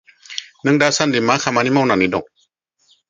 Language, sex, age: Bodo, female, 40-49